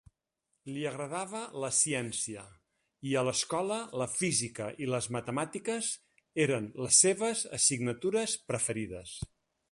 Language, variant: Catalan, Central